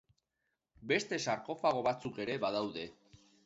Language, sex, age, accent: Basque, male, 30-39, Mendebalekoa (Araba, Bizkaia, Gipuzkoako mendebaleko herri batzuk)